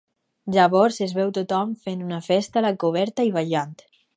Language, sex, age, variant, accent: Catalan, female, under 19, Alacantí, valencià